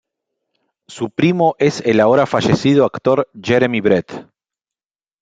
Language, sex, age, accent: Spanish, male, 40-49, Rioplatense: Argentina, Uruguay, este de Bolivia, Paraguay